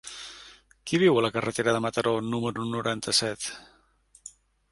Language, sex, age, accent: Catalan, male, 50-59, central; septentrional